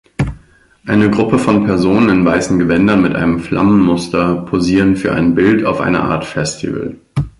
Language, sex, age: German, male, 19-29